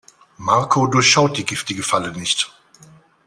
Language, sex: German, male